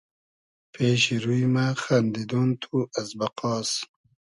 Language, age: Hazaragi, 19-29